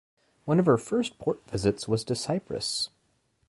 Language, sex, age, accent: English, male, 19-29, United States English